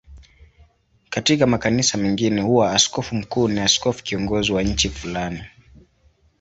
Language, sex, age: Swahili, male, 19-29